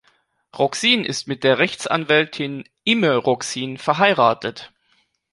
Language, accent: German, Deutschland Deutsch